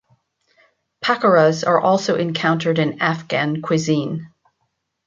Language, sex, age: English, female, 60-69